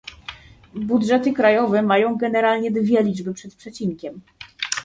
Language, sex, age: Polish, female, 19-29